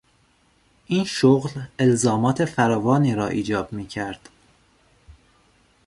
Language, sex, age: Persian, male, 19-29